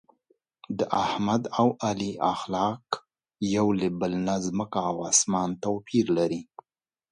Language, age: Pashto, 50-59